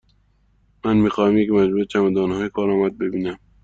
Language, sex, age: Persian, male, 19-29